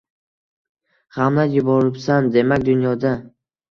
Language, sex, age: Uzbek, male, under 19